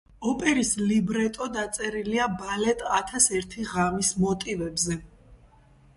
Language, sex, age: Georgian, female, 30-39